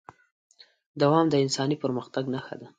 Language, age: Pashto, under 19